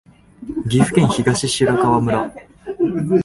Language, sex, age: Japanese, male, 19-29